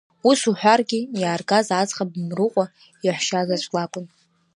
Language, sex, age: Abkhazian, female, under 19